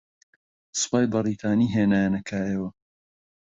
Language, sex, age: Central Kurdish, male, 19-29